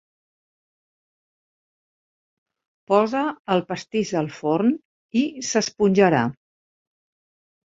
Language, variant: Catalan, Central